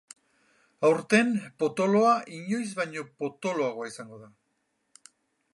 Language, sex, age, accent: Basque, male, 60-69, Erdialdekoa edo Nafarra (Gipuzkoa, Nafarroa)